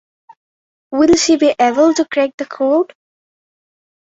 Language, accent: English, India and South Asia (India, Pakistan, Sri Lanka)